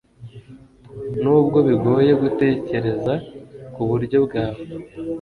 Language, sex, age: Kinyarwanda, male, 19-29